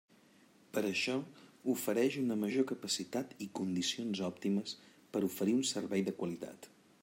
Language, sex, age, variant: Catalan, male, 40-49, Central